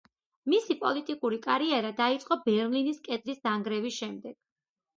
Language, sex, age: Georgian, female, 30-39